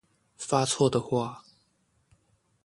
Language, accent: Chinese, 出生地：彰化縣